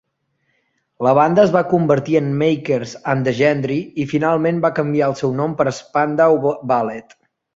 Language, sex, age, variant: Catalan, male, 19-29, Central